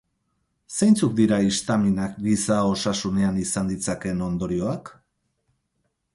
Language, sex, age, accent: Basque, male, 40-49, Mendebalekoa (Araba, Bizkaia, Gipuzkoako mendebaleko herri batzuk)